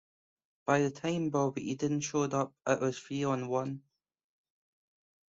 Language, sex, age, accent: English, male, 19-29, Scottish English